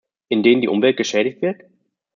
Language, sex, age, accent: German, male, 30-39, Deutschland Deutsch